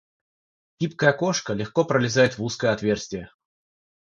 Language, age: Russian, 30-39